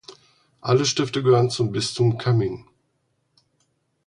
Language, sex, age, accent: German, male, 40-49, Deutschland Deutsch